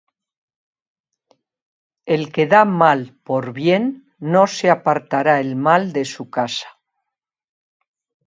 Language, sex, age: Spanish, female, 60-69